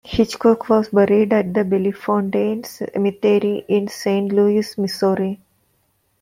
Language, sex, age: English, female, 40-49